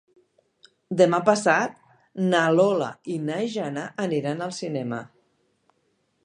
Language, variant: Catalan, Nord-Occidental